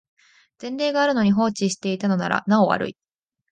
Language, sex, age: Japanese, female, under 19